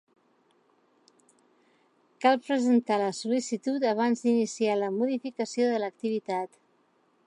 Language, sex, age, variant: Catalan, female, 40-49, Central